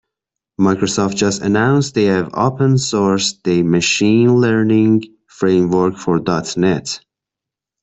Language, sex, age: English, male, 30-39